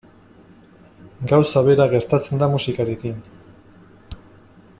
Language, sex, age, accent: Basque, male, 50-59, Erdialdekoa edo Nafarra (Gipuzkoa, Nafarroa)